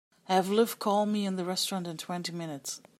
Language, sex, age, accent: English, female, 40-49, England English